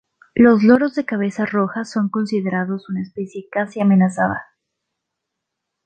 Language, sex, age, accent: Spanish, female, under 19, Andino-Pacífico: Colombia, Perú, Ecuador, oeste de Bolivia y Venezuela andina